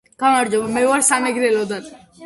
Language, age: Georgian, under 19